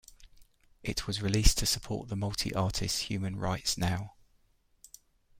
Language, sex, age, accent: English, male, 50-59, England English